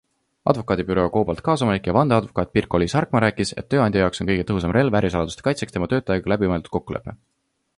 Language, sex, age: Estonian, male, 19-29